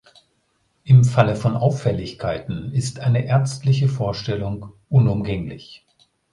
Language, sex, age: German, male, 50-59